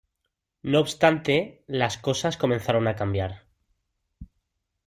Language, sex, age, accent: Spanish, male, 30-39, España: Sur peninsular (Andalucia, Extremadura, Murcia)